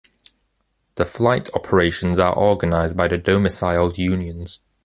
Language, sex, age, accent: English, male, under 19, England English